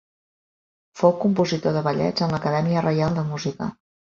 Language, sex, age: Catalan, female, 40-49